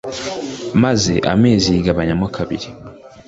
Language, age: Kinyarwanda, 19-29